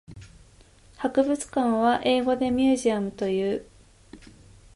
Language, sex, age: Japanese, female, 19-29